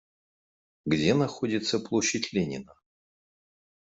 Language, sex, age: Russian, male, 40-49